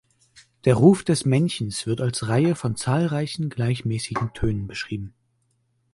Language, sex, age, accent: German, male, 19-29, Deutschland Deutsch